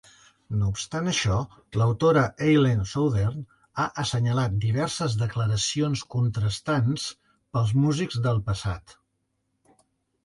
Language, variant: Catalan, Central